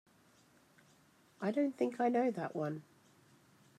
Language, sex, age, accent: English, female, 40-49, Australian English